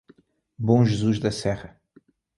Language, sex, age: Portuguese, male, 30-39